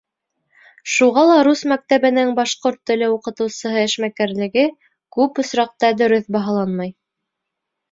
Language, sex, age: Bashkir, female, 19-29